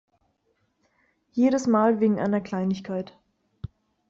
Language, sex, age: German, female, 19-29